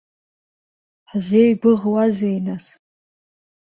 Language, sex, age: Abkhazian, female, 19-29